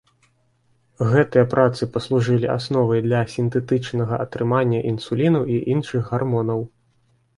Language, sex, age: Belarusian, male, 30-39